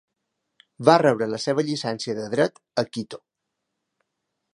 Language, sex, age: Catalan, male, 30-39